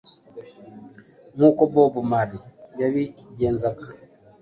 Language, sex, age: Kinyarwanda, male, 30-39